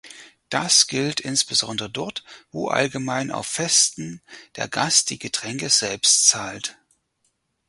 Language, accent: German, Deutschland Deutsch